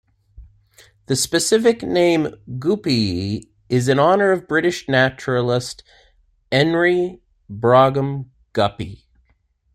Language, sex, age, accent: English, male, 40-49, United States English